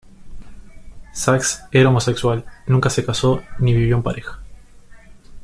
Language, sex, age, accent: Spanish, male, 19-29, Rioplatense: Argentina, Uruguay, este de Bolivia, Paraguay